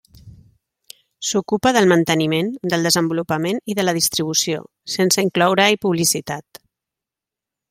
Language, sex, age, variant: Catalan, female, 30-39, Central